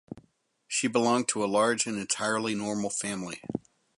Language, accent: English, United States English